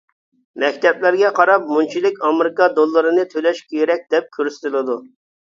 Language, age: Uyghur, 40-49